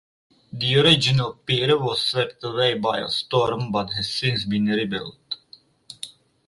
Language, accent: English, United States English; England English